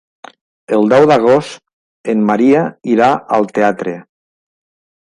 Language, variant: Catalan, Nord-Occidental